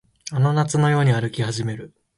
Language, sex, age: Japanese, male, 19-29